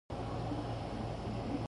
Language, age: English, 19-29